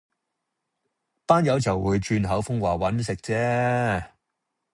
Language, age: Cantonese, 40-49